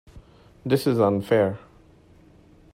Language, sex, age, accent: English, male, 40-49, India and South Asia (India, Pakistan, Sri Lanka)